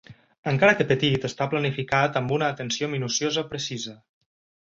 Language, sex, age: Catalan, male, 30-39